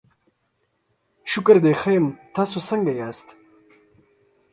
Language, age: Pashto, 30-39